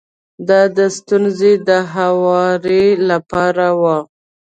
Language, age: Pashto, 19-29